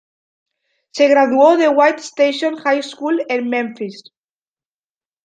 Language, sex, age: Spanish, female, 19-29